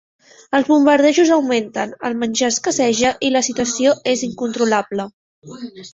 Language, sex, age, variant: Catalan, female, 19-29, Central